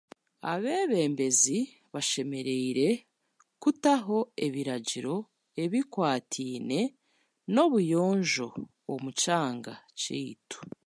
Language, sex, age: Chiga, female, 30-39